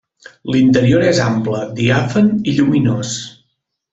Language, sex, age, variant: Catalan, male, 30-39, Septentrional